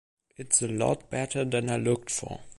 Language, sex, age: English, male, under 19